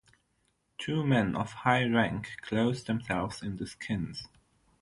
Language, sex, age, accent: English, male, 19-29, England English